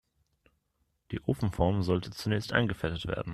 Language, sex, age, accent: German, male, 19-29, Deutschland Deutsch